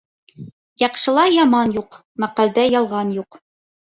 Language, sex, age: Bashkir, female, 19-29